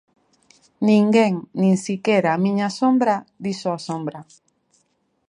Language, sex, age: Galician, female, 40-49